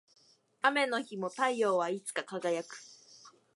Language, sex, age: Japanese, female, 19-29